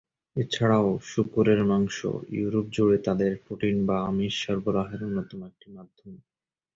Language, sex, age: Bengali, male, 19-29